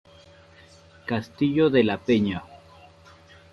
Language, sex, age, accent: Spanish, male, 40-49, Andino-Pacífico: Colombia, Perú, Ecuador, oeste de Bolivia y Venezuela andina